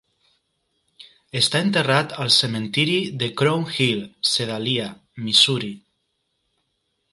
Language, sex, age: Catalan, male, 30-39